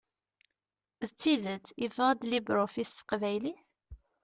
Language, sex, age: Kabyle, female, 19-29